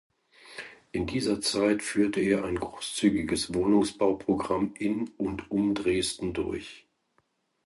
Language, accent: German, Deutschland Deutsch